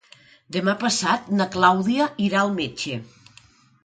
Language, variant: Catalan, Nord-Occidental